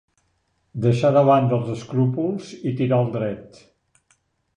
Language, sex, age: Catalan, male, 70-79